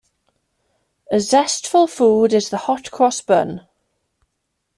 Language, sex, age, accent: English, female, 30-39, Welsh English